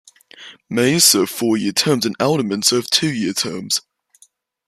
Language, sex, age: English, male, under 19